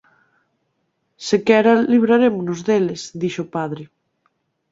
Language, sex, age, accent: Galician, female, 19-29, Central (gheada)